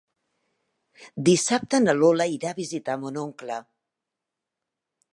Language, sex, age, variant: Catalan, female, 40-49, Central